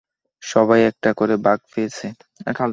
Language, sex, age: Bengali, male, under 19